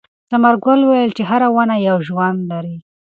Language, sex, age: Pashto, female, 19-29